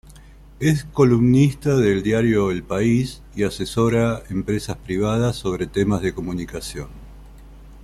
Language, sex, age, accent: Spanish, male, 40-49, Rioplatense: Argentina, Uruguay, este de Bolivia, Paraguay